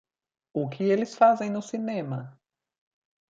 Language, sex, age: Portuguese, male, 19-29